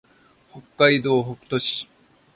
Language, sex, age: Japanese, male, 70-79